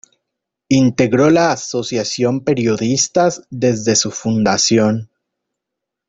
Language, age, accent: Spanish, 30-39, México